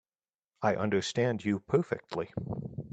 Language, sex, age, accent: English, male, 30-39, United States English